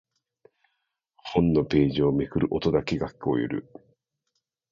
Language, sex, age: Japanese, male, 40-49